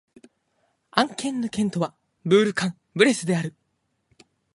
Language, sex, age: Japanese, male, 19-29